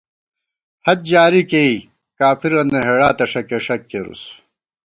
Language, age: Gawar-Bati, 30-39